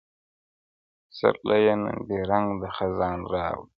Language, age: Pashto, 19-29